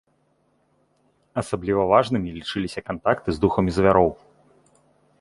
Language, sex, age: Belarusian, male, 30-39